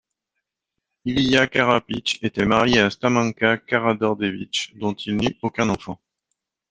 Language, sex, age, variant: French, male, 40-49, Français de métropole